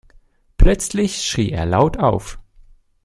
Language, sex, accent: German, male, Deutschland Deutsch